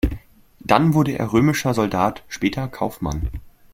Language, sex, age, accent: German, male, under 19, Deutschland Deutsch